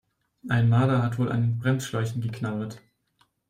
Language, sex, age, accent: German, male, 19-29, Deutschland Deutsch